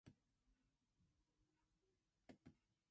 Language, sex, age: English, female, under 19